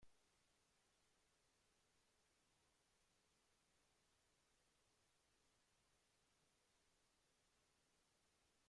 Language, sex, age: Spanish, male, 60-69